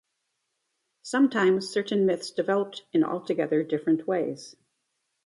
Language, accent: English, United States English